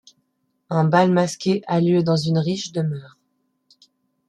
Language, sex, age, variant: French, female, 19-29, Français de métropole